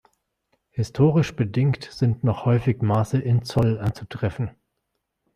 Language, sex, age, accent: German, male, 40-49, Deutschland Deutsch